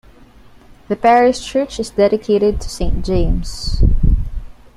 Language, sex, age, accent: English, female, 19-29, Filipino